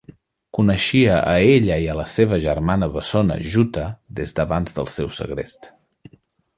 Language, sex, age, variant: Catalan, male, 30-39, Central